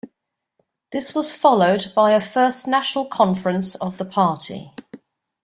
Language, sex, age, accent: English, female, 50-59, England English